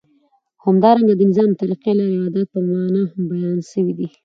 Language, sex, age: Pashto, female, 30-39